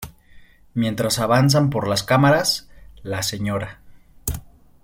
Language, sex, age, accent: Spanish, male, 30-39, México